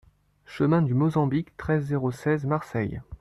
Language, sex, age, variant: French, male, 19-29, Français de métropole